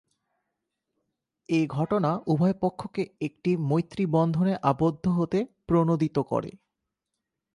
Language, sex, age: Bengali, male, 19-29